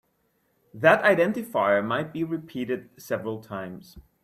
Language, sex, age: English, male, 19-29